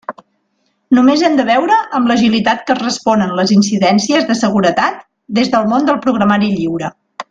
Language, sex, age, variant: Catalan, female, 40-49, Nord-Occidental